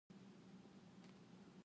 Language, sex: Indonesian, female